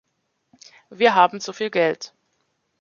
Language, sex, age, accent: German, female, 30-39, Deutschland Deutsch